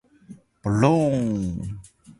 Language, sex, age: English, male, 19-29